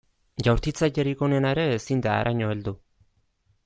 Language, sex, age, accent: Basque, male, 19-29, Erdialdekoa edo Nafarra (Gipuzkoa, Nafarroa)